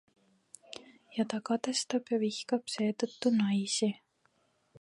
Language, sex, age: Estonian, female, 19-29